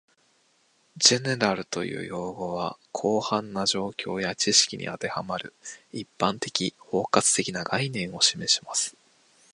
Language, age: Japanese, 19-29